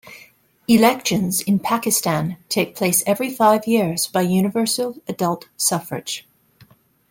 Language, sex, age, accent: English, female, 40-49, Canadian English